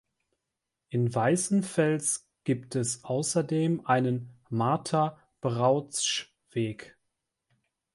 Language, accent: German, Deutschland Deutsch